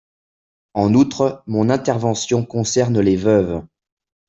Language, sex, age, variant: French, male, 40-49, Français de métropole